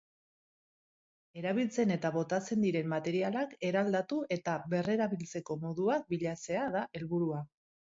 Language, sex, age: Basque, female, 40-49